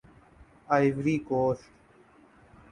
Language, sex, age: Urdu, male, 19-29